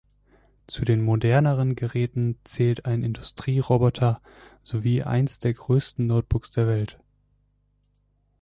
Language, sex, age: German, male, 19-29